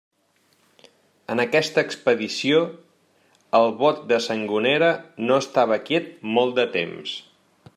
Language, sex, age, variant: Catalan, male, 40-49, Central